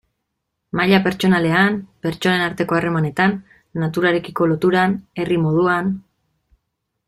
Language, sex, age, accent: Basque, female, 19-29, Erdialdekoa edo Nafarra (Gipuzkoa, Nafarroa)